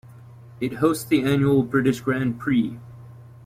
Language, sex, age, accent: English, female, 19-29, United States English